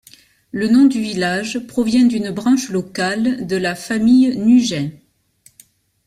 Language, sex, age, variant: French, female, 50-59, Français de métropole